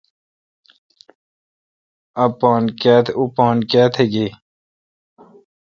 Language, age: Kalkoti, 19-29